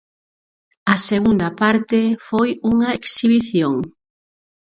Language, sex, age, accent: Galician, female, 40-49, Normativo (estándar)